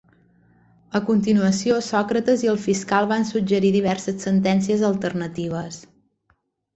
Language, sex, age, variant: Catalan, female, 40-49, Balear